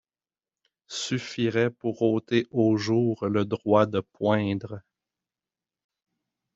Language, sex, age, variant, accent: French, male, 30-39, Français d'Amérique du Nord, Français du Canada